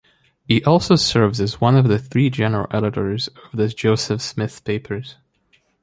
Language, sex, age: English, male, 19-29